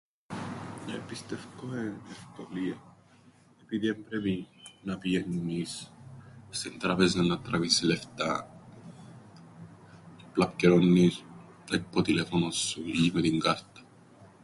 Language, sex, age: Greek, male, 19-29